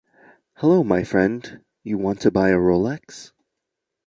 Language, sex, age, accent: English, male, under 19, United States English